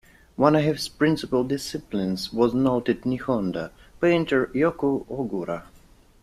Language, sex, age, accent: English, male, 19-29, Canadian English